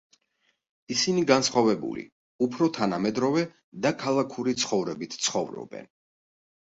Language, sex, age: Georgian, male, 40-49